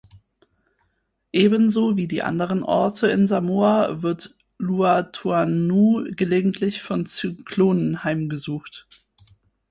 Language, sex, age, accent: German, female, 19-29, Deutschland Deutsch